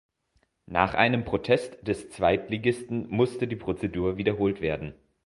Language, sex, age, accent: German, male, 19-29, Deutschland Deutsch